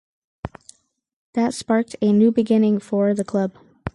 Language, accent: English, United States English